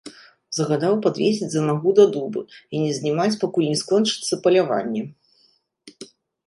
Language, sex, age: Belarusian, female, 30-39